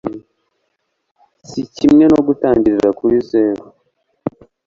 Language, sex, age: Kinyarwanda, male, 19-29